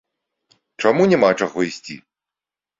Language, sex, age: Belarusian, male, 40-49